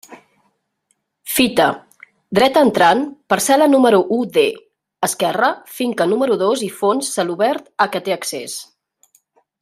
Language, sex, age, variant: Catalan, female, 40-49, Central